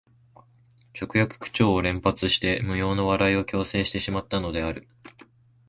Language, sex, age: Japanese, male, 19-29